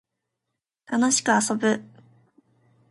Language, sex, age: Japanese, female, 19-29